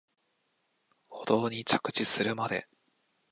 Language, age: Japanese, 19-29